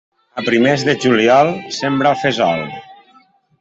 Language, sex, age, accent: Catalan, male, 40-49, valencià